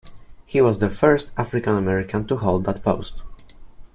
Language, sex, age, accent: English, male, under 19, United States English